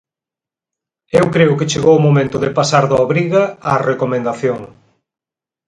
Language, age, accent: Galician, 40-49, Atlántico (seseo e gheada)